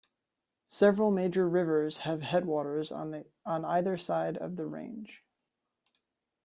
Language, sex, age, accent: English, male, 19-29, United States English